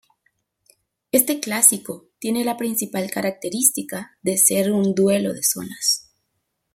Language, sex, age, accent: Spanish, female, 19-29, América central